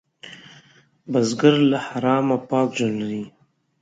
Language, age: Pashto, 30-39